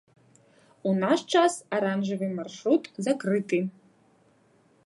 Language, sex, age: Belarusian, female, 30-39